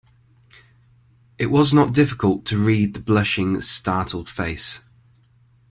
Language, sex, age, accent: English, male, 19-29, England English